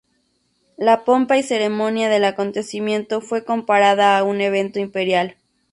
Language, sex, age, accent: Spanish, female, 30-39, México